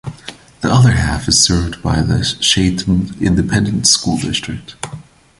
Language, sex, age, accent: English, male, 19-29, United States English